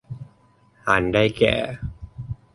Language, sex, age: Thai, male, 30-39